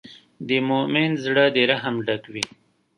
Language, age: Pashto, 30-39